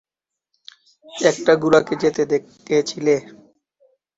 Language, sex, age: Bengali, male, 19-29